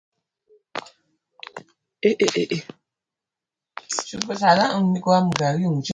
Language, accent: English, United States English